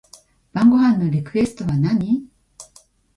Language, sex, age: Japanese, female, 50-59